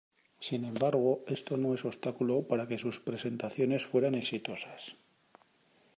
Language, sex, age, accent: Spanish, male, 40-49, España: Norte peninsular (Asturias, Castilla y León, Cantabria, País Vasco, Navarra, Aragón, La Rioja, Guadalajara, Cuenca)